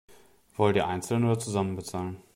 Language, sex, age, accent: German, male, 30-39, Deutschland Deutsch